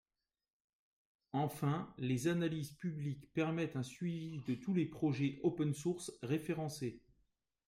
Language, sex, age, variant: French, male, 40-49, Français de métropole